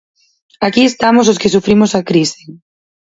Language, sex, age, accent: Galician, female, 19-29, Oriental (común en zona oriental); Normativo (estándar)